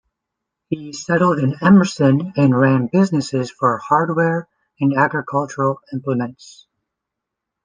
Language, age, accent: English, 30-39, United States English